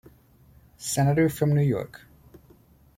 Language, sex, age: English, male, 19-29